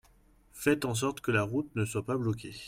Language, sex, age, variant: French, male, 30-39, Français de métropole